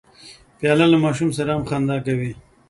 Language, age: Pashto, 19-29